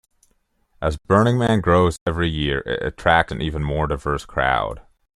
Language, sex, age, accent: English, male, 30-39, Canadian English